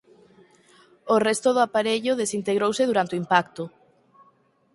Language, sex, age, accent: Galician, female, 19-29, Central (sen gheada)